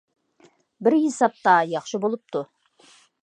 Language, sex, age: Uyghur, female, 40-49